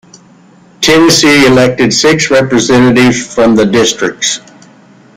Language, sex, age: English, male, 60-69